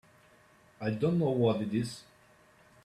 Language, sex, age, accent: English, male, 30-39, United States English